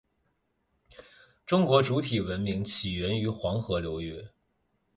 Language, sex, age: Chinese, male, 19-29